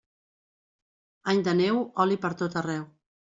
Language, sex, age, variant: Catalan, female, 50-59, Central